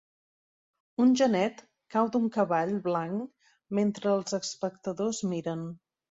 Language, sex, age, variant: Catalan, female, 50-59, Central